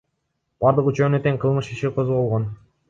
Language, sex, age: Kyrgyz, male, 19-29